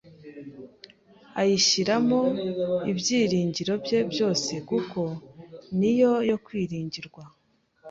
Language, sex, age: Kinyarwanda, female, 19-29